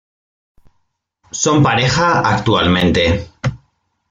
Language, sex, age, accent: Spanish, male, 30-39, España: Norte peninsular (Asturias, Castilla y León, Cantabria, País Vasco, Navarra, Aragón, La Rioja, Guadalajara, Cuenca)